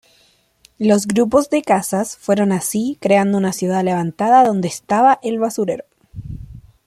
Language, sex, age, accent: Spanish, female, under 19, Chileno: Chile, Cuyo